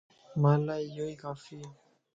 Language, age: Lasi, 19-29